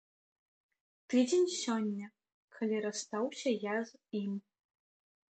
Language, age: Belarusian, 19-29